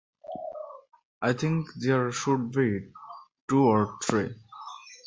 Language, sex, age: English, male, under 19